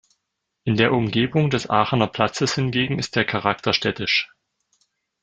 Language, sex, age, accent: German, male, 30-39, Deutschland Deutsch